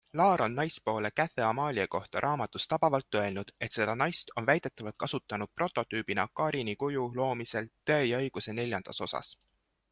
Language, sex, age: Estonian, male, 19-29